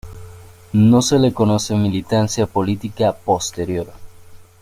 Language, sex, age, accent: Spanish, male, under 19, Caribe: Cuba, Venezuela, Puerto Rico, República Dominicana, Panamá, Colombia caribeña, México caribeño, Costa del golfo de México